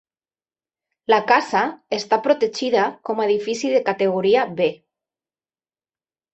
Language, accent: Catalan, valencià